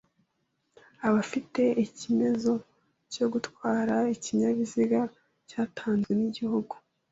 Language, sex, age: Kinyarwanda, female, 30-39